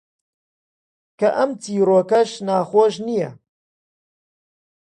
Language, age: Central Kurdish, 30-39